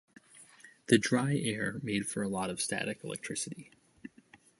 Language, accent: English, United States English